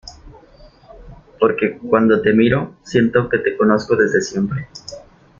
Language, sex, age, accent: Spanish, male, 19-29, México